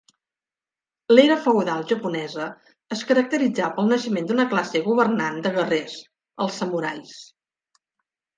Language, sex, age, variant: Catalan, female, 50-59, Nord-Occidental